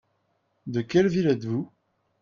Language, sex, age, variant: French, male, 30-39, Français de métropole